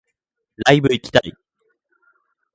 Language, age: Japanese, 19-29